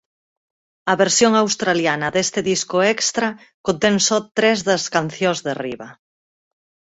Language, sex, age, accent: Galician, female, 30-39, Atlántico (seseo e gheada)